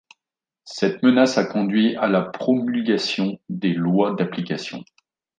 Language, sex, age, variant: French, male, 40-49, Français de métropole